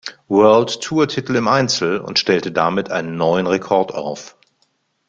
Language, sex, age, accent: German, male, 50-59, Deutschland Deutsch